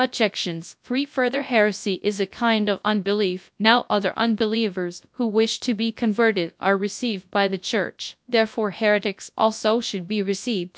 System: TTS, GradTTS